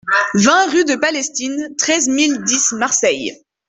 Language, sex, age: French, female, 19-29